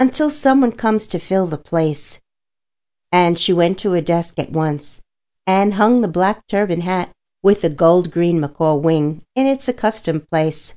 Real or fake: real